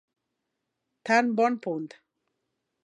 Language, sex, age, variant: Catalan, female, 40-49, Central